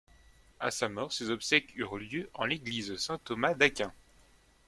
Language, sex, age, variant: French, male, 19-29, Français de métropole